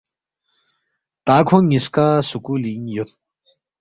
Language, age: Balti, 30-39